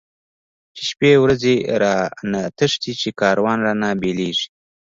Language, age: Pashto, 19-29